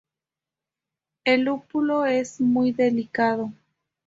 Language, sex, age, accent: Spanish, female, 30-39, México